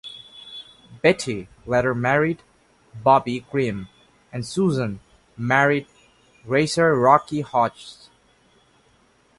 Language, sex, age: English, male, 19-29